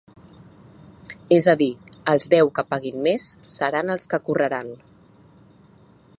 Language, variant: Catalan, Central